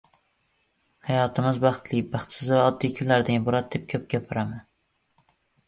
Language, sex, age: Uzbek, male, under 19